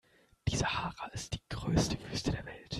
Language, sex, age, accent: German, male, 19-29, Deutschland Deutsch